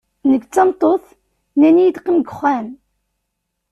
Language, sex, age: Kabyle, female, 19-29